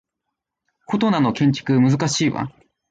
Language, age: Japanese, 19-29